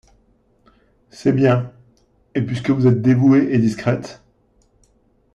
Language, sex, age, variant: French, male, 40-49, Français de métropole